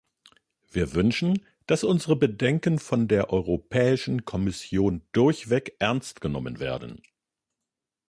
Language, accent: German, Deutschland Deutsch